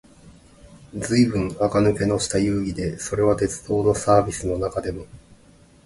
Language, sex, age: Japanese, male, 30-39